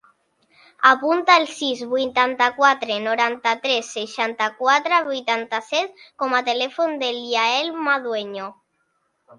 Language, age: Catalan, under 19